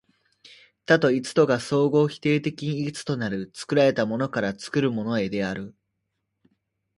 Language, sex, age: Japanese, male, under 19